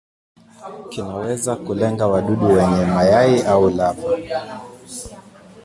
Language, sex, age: Swahili, male, 19-29